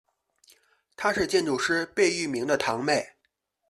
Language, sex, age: Chinese, male, 30-39